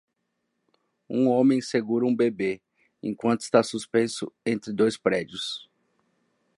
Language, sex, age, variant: Portuguese, male, 19-29, Portuguese (Brasil)